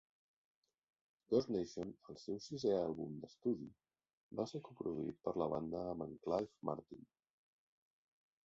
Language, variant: Catalan, Central